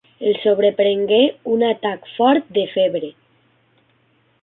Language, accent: Catalan, valencià